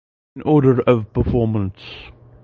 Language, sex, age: English, male, 19-29